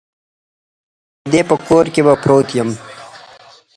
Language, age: Pashto, 19-29